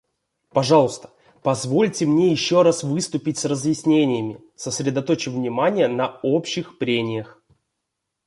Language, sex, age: Russian, male, 19-29